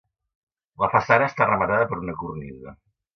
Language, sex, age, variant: Catalan, male, 60-69, Central